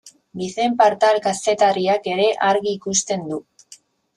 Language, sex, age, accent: Basque, female, 30-39, Mendebalekoa (Araba, Bizkaia, Gipuzkoako mendebaleko herri batzuk)